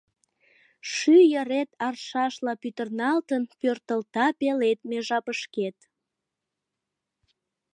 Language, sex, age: Mari, female, 19-29